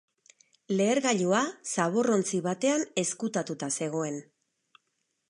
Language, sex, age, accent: Basque, female, 50-59, Erdialdekoa edo Nafarra (Gipuzkoa, Nafarroa)